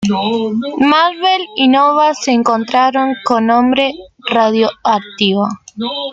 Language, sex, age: Spanish, female, 19-29